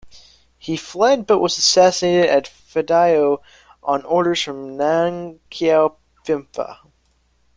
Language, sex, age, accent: English, male, under 19, United States English